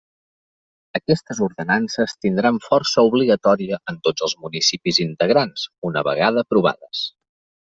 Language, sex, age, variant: Catalan, male, 30-39, Central